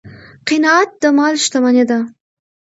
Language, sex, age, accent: Pashto, female, under 19, کندهاری لهجه